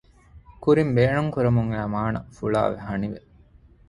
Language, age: Divehi, 30-39